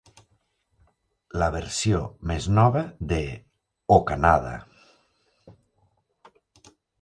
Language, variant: Catalan, Nord-Occidental